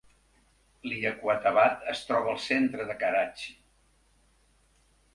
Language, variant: Catalan, Central